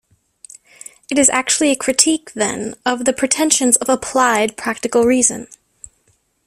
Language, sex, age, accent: English, female, under 19, United States English